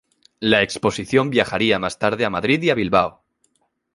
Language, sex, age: Spanish, male, 19-29